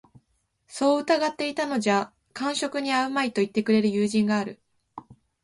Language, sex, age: Japanese, female, 19-29